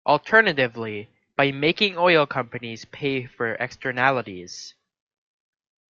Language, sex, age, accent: English, male, under 19, United States English